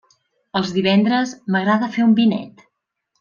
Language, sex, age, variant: Catalan, female, 50-59, Central